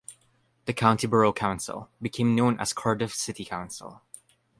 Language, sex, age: English, male, 19-29